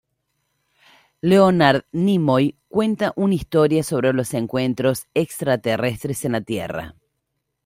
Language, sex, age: Spanish, female, 50-59